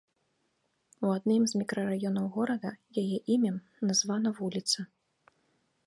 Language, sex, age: Belarusian, female, 30-39